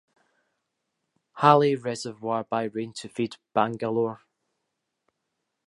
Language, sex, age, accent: English, male, 30-39, Scottish English